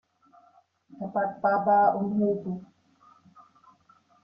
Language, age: German, 50-59